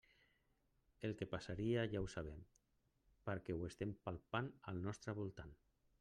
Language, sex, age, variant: Catalan, male, 50-59, Central